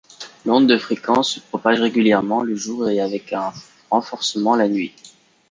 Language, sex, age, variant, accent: French, male, 19-29, Français des départements et régions d'outre-mer, Français de Guadeloupe